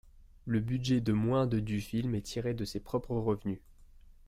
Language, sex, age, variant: French, male, 19-29, Français de métropole